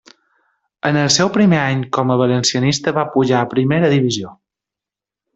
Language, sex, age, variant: Catalan, male, 30-39, Balear